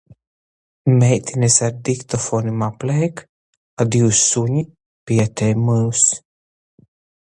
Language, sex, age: Latgalian, female, 30-39